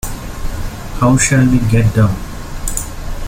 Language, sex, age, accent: English, male, 30-39, India and South Asia (India, Pakistan, Sri Lanka)